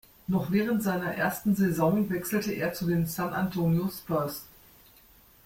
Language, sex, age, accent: German, female, 50-59, Deutschland Deutsch